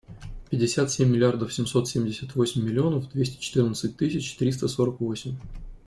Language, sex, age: Russian, male, 30-39